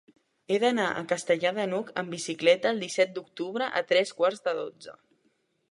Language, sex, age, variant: Catalan, male, 19-29, Central